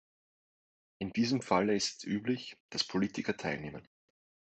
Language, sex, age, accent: German, male, 19-29, Österreichisches Deutsch